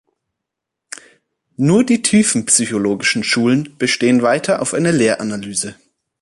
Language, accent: German, Deutschland Deutsch